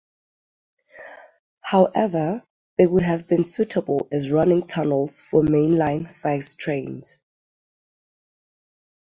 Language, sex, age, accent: English, female, 19-29, United States English; England English